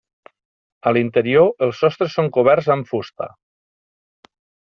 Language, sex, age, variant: Catalan, male, 30-39, Nord-Occidental